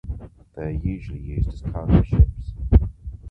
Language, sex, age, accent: English, male, 40-49, England English